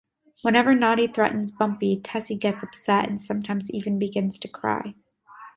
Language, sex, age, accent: English, female, 19-29, United States English